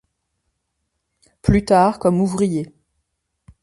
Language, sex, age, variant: French, female, 40-49, Français de métropole